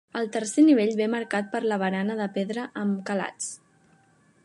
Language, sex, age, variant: Catalan, female, 19-29, Central